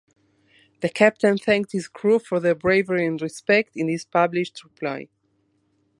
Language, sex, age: English, female, 50-59